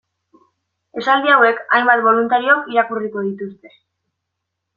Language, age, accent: Basque, 19-29, Mendebalekoa (Araba, Bizkaia, Gipuzkoako mendebaleko herri batzuk)